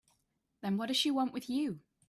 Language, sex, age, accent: English, female, 19-29, England English